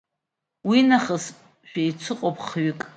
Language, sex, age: Abkhazian, female, 30-39